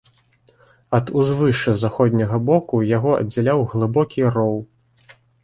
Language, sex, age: Belarusian, male, 30-39